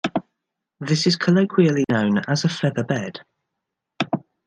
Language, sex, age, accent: English, female, 30-39, England English